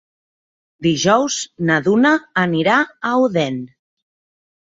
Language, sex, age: Catalan, female, 30-39